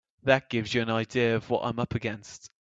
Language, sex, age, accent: English, male, 19-29, England English